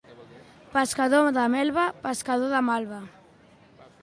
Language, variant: Catalan, Central